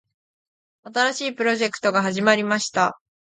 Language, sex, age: Japanese, female, 19-29